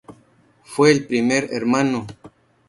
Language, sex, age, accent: Spanish, male, 30-39, México